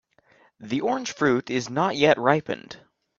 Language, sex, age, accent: English, male, under 19, United States English